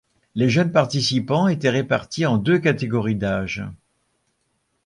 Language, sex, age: French, male, 70-79